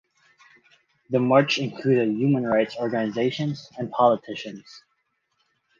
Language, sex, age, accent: English, male, 19-29, Filipino